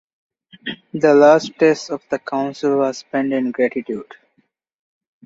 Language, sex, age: English, male, 19-29